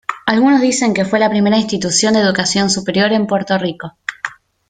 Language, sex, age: Spanish, female, 19-29